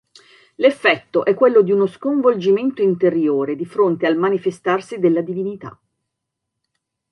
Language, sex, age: Italian, female, 40-49